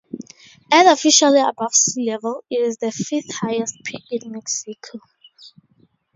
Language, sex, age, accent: English, female, 19-29, Southern African (South Africa, Zimbabwe, Namibia)